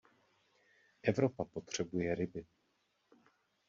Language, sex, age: Czech, male, 40-49